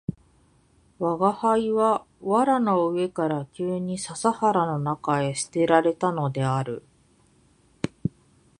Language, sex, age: Japanese, female, 40-49